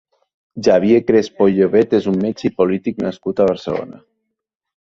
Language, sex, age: Catalan, male, under 19